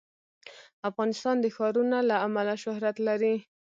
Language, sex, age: Pashto, female, 19-29